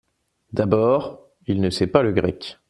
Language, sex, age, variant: French, male, 30-39, Français de métropole